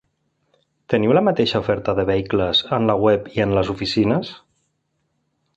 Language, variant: Catalan, Central